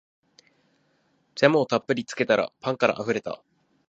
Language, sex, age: Japanese, male, 19-29